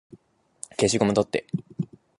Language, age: Japanese, 19-29